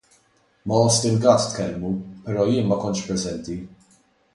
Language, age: Maltese, 19-29